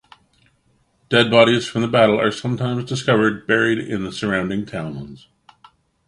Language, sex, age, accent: English, male, 50-59, Canadian English